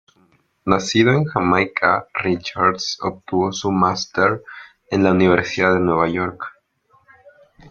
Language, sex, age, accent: Spanish, male, 19-29, México